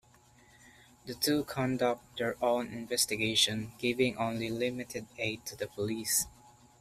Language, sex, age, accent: English, male, under 19, Filipino